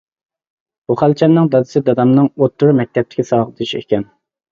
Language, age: Uyghur, 19-29